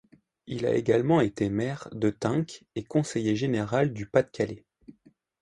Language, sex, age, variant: French, male, 19-29, Français de métropole